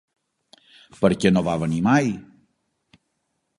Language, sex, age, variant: Catalan, male, 60-69, Balear